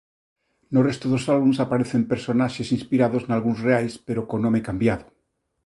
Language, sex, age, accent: Galician, male, 50-59, Normativo (estándar)